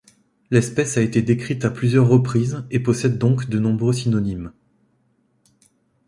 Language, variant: French, Français de métropole